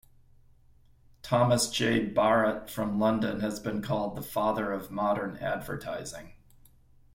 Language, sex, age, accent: English, male, 50-59, United States English